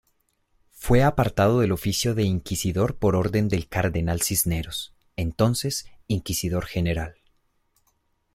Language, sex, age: Spanish, male, 19-29